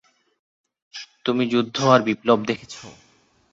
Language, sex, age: Bengali, male, 30-39